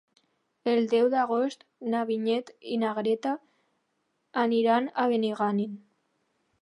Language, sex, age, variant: Catalan, female, under 19, Alacantí